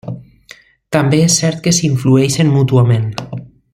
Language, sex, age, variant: Catalan, male, 40-49, Central